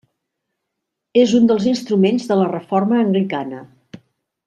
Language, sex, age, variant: Catalan, female, 60-69, Central